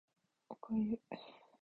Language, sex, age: Japanese, female, 19-29